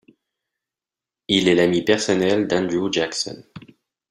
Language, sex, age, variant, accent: French, male, 30-39, Français d'Amérique du Nord, Français du Canada